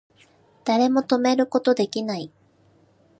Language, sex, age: Japanese, female, 19-29